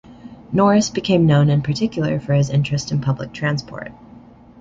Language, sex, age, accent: English, male, under 19, United States English